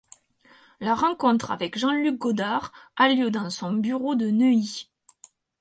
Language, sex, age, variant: French, female, 30-39, Français de métropole